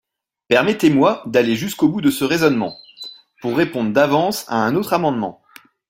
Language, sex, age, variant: French, male, 30-39, Français de métropole